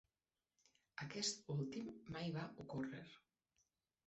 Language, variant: Catalan, Central